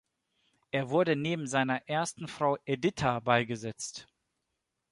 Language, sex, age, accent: German, male, 30-39, Deutschland Deutsch